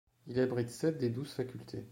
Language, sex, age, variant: French, male, under 19, Français de métropole